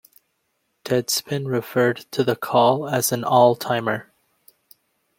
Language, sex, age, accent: English, male, 19-29, United States English